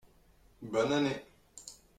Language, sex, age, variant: French, male, 19-29, Français de métropole